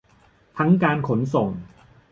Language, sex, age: Thai, male, 40-49